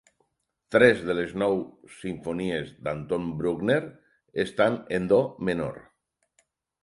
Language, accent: Catalan, valencià